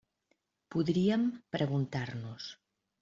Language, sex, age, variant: Catalan, female, 50-59, Central